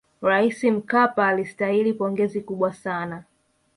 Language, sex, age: Swahili, female, 19-29